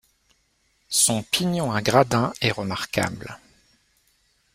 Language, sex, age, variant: French, male, 30-39, Français de métropole